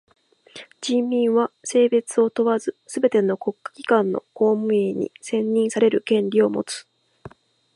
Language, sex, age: Japanese, female, 19-29